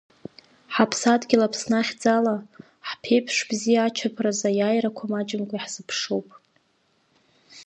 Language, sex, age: Abkhazian, female, 19-29